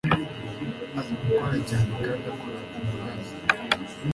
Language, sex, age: Kinyarwanda, male, under 19